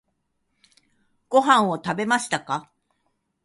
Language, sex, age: Japanese, female, 60-69